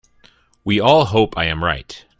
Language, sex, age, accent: English, male, 40-49, United States English